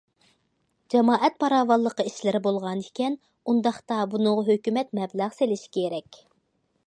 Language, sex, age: Uyghur, female, 19-29